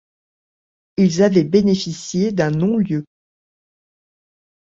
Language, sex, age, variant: French, female, 40-49, Français de métropole